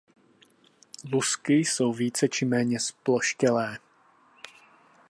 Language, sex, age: Czech, male, 30-39